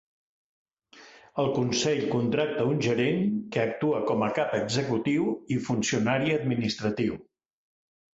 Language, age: Catalan, 60-69